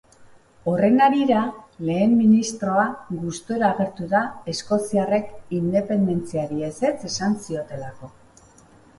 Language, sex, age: Basque, female, 40-49